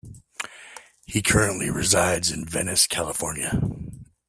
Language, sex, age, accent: English, male, 40-49, United States English